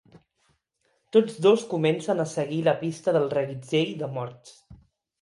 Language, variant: Catalan, Central